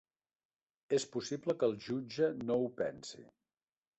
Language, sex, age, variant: Catalan, male, 50-59, Central